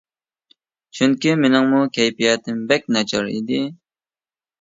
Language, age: Uyghur, 30-39